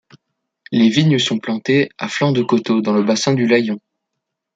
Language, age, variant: French, 19-29, Français de métropole